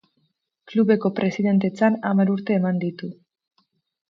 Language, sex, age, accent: Basque, female, 19-29, Mendebalekoa (Araba, Bizkaia, Gipuzkoako mendebaleko herri batzuk)